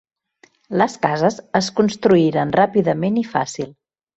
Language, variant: Catalan, Central